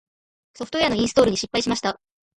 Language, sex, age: Japanese, female, 19-29